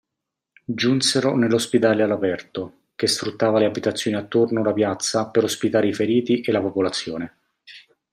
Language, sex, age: Italian, male, 40-49